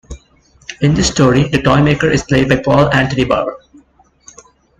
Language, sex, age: English, male, 19-29